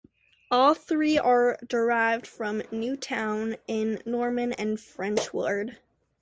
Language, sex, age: English, female, under 19